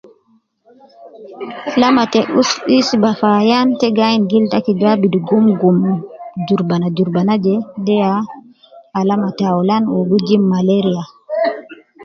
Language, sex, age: Nubi, female, 30-39